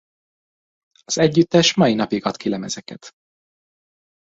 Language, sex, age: Hungarian, male, 30-39